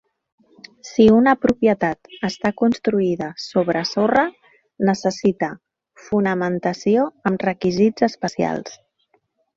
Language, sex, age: Catalan, female, 40-49